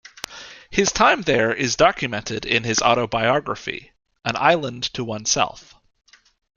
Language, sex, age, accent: English, male, 30-39, Canadian English